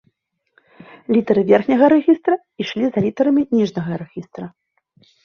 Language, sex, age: Belarusian, female, 30-39